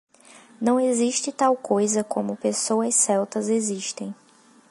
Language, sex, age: Portuguese, female, 19-29